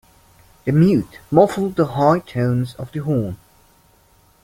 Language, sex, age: English, male, 19-29